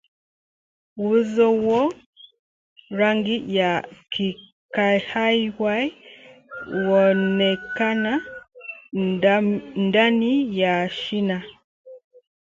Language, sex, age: English, female, 30-39